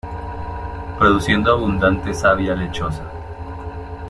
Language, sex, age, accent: Spanish, male, 30-39, Andino-Pacífico: Colombia, Perú, Ecuador, oeste de Bolivia y Venezuela andina